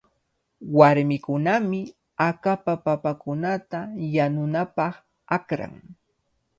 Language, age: Cajatambo North Lima Quechua, 19-29